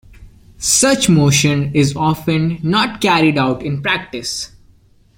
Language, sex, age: English, male, under 19